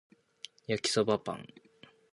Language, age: Japanese, 19-29